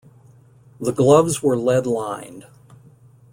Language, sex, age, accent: English, male, 60-69, United States English